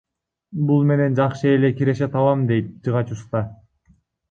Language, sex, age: Kyrgyz, male, under 19